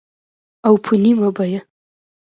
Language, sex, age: Pashto, female, 19-29